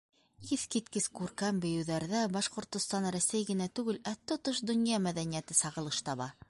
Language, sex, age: Bashkir, female, 30-39